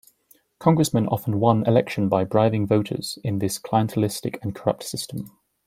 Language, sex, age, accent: English, male, 19-29, England English